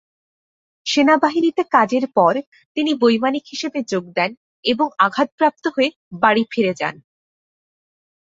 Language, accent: Bengali, প্রমিত বাংলা